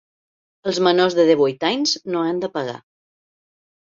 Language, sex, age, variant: Catalan, female, 50-59, Balear